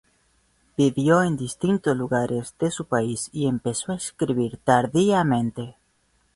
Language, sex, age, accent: Spanish, male, 19-29, Caribe: Cuba, Venezuela, Puerto Rico, República Dominicana, Panamá, Colombia caribeña, México caribeño, Costa del golfo de México